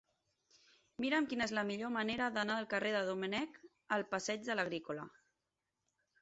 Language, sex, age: Catalan, female, 30-39